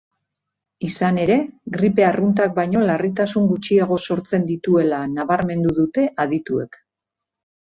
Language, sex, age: Basque, female, 40-49